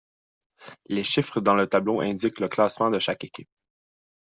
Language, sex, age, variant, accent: French, male, 19-29, Français d'Amérique du Nord, Français du Canada